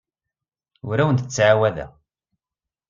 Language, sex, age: Kabyle, male, 40-49